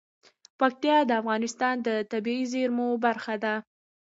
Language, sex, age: Pashto, female, 30-39